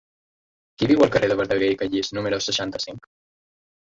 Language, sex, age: Catalan, male, under 19